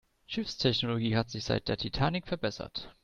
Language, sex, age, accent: German, male, 19-29, Deutschland Deutsch